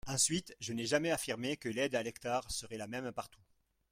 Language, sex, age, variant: French, male, 50-59, Français de métropole